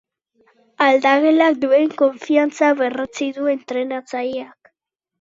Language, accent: Basque, Mendebalekoa (Araba, Bizkaia, Gipuzkoako mendebaleko herri batzuk)